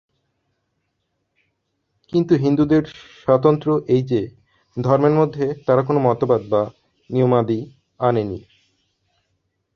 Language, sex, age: Bengali, male, 30-39